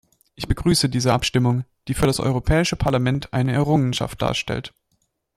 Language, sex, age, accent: German, male, 19-29, Deutschland Deutsch